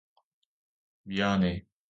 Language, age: Korean, 30-39